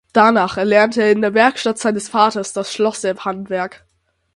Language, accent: German, Österreichisches Deutsch